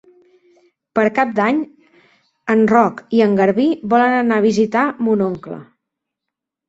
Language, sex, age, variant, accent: Catalan, female, 30-39, Central, Neutre